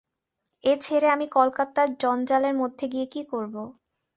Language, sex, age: Bengali, female, 19-29